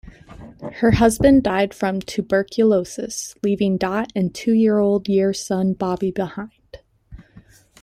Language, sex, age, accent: English, female, 19-29, United States English